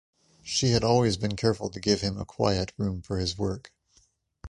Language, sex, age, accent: English, male, 30-39, United States English